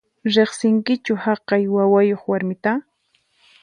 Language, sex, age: Puno Quechua, female, 19-29